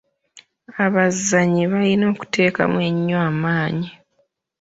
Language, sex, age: Ganda, female, 30-39